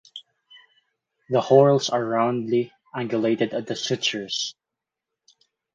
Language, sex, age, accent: English, male, 19-29, Filipino